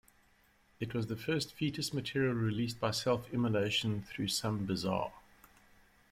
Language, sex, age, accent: English, male, 50-59, Southern African (South Africa, Zimbabwe, Namibia)